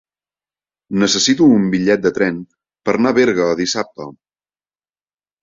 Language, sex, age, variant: Catalan, male, 19-29, Central